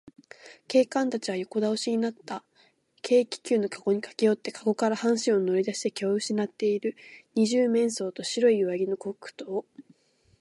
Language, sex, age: Japanese, female, 19-29